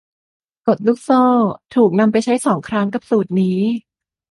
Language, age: Thai, 19-29